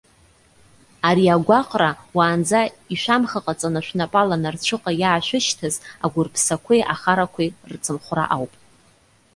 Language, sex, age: Abkhazian, female, 30-39